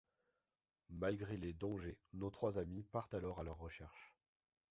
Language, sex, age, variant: French, male, 30-39, Français de métropole